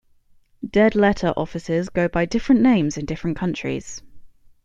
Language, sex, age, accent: English, female, 19-29, England English